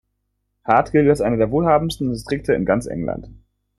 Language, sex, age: German, male, 19-29